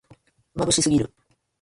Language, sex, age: Japanese, female, 40-49